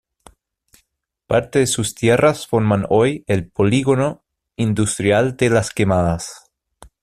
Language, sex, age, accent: Spanish, male, 30-39, Chileno: Chile, Cuyo